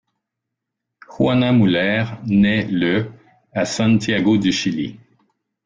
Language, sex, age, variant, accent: French, male, 50-59, Français d'Amérique du Nord, Français du Canada